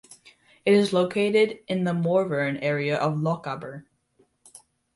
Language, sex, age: English, male, under 19